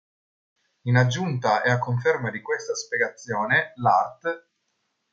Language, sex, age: Italian, male, 30-39